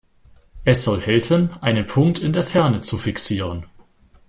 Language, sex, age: German, female, 19-29